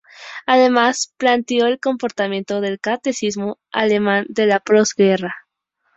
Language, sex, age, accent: Spanish, female, 19-29, México